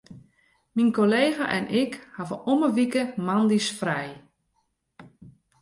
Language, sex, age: Western Frisian, female, 40-49